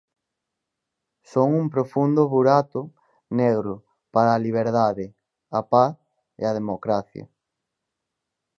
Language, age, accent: Galician, under 19, Oriental (común en zona oriental)